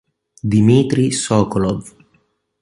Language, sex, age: Italian, male, 19-29